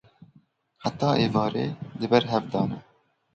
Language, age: Kurdish, 19-29